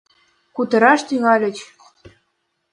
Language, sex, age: Mari, female, 19-29